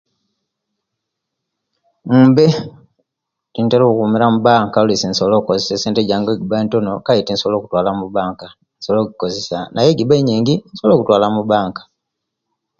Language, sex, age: Kenyi, male, 50-59